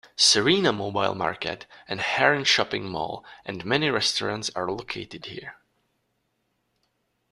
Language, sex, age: English, male, 19-29